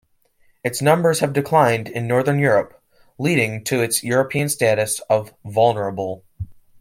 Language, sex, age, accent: English, male, under 19, United States English